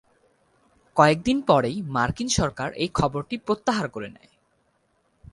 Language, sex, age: Bengali, male, 19-29